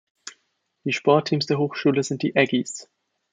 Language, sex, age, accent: German, male, 19-29, Österreichisches Deutsch